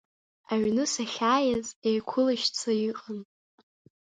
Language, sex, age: Abkhazian, female, under 19